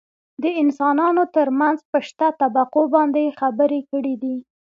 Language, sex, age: Pashto, female, 19-29